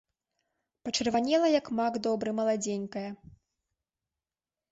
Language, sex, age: Belarusian, female, 19-29